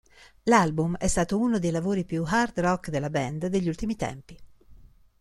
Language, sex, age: Italian, female, 50-59